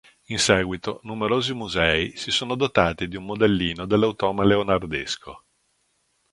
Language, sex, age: Italian, male, 50-59